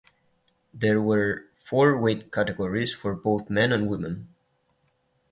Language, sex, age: English, male, 19-29